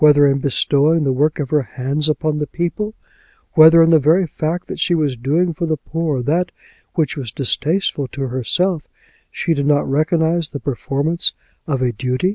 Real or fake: real